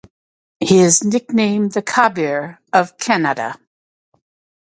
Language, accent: English, United States English